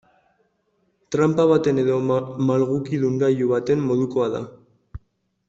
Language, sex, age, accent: Basque, male, 19-29, Mendebalekoa (Araba, Bizkaia, Gipuzkoako mendebaleko herri batzuk)